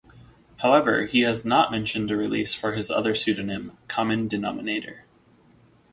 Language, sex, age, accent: English, male, 30-39, United States English